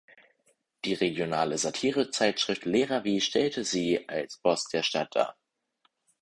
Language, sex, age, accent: German, male, 19-29, Deutschland Deutsch